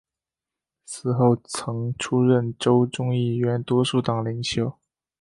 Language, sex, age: Chinese, male, 19-29